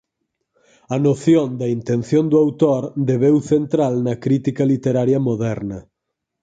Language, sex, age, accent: Galician, male, 30-39, Normativo (estándar)